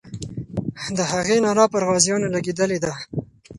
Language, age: Pashto, 19-29